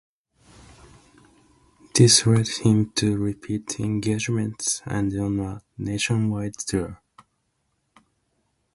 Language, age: English, 19-29